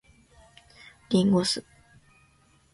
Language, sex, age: Japanese, female, under 19